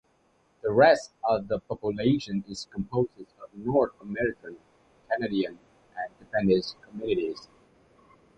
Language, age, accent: English, 30-39, United States English